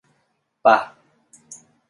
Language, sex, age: Thai, male, 19-29